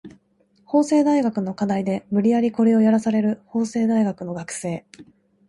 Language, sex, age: Japanese, female, 19-29